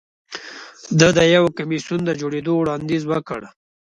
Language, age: Pashto, 30-39